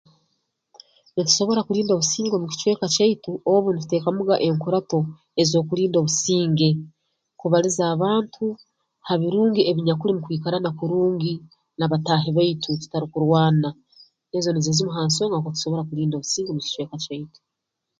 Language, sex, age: Tooro, female, 40-49